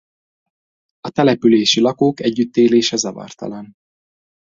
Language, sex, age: Hungarian, male, 30-39